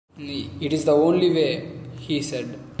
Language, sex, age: English, male, 19-29